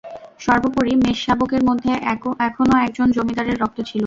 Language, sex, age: Bengali, female, 19-29